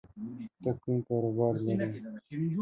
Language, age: Pashto, under 19